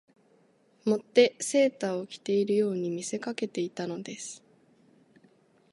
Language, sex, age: Japanese, female, 19-29